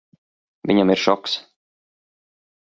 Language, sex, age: Latvian, male, 30-39